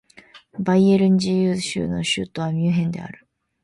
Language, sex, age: Japanese, female, 19-29